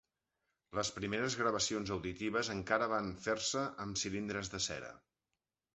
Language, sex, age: Catalan, male, 50-59